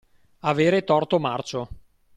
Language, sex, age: Italian, male, 19-29